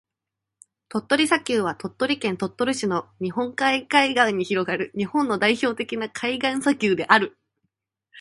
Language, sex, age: Japanese, female, 19-29